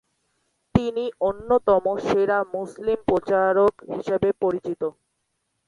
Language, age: Bengali, under 19